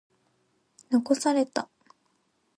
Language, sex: Japanese, female